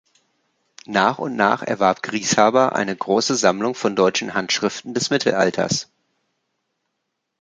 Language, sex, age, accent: German, male, 30-39, Deutschland Deutsch